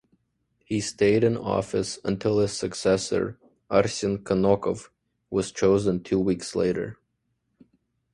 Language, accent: English, Canadian English